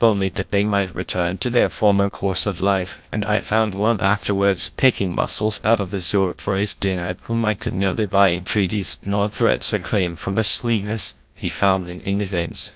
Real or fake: fake